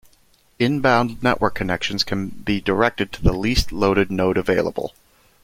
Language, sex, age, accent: English, male, 19-29, United States English